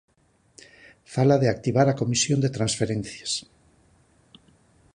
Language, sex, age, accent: Galician, male, 50-59, Atlántico (seseo e gheada)